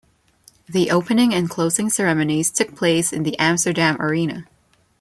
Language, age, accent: English, 19-29, Filipino